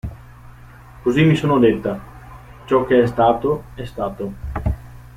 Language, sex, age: Italian, male, 19-29